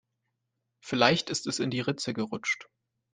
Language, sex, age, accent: German, male, 19-29, Deutschland Deutsch